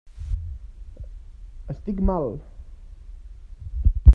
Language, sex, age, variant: Catalan, male, 19-29, Central